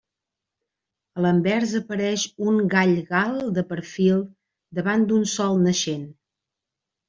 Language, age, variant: Catalan, 40-49, Central